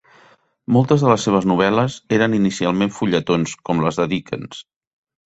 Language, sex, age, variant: Catalan, male, 50-59, Central